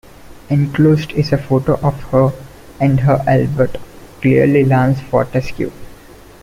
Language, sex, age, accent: English, male, 19-29, India and South Asia (India, Pakistan, Sri Lanka)